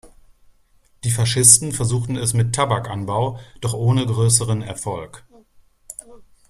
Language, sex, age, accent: German, male, 30-39, Deutschland Deutsch